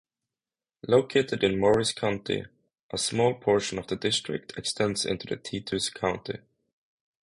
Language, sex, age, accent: English, male, 19-29, United States English; England English